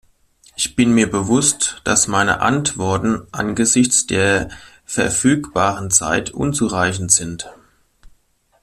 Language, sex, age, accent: German, male, 30-39, Deutschland Deutsch